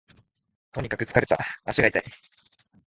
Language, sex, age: Japanese, male, 19-29